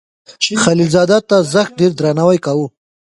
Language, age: Pashto, 19-29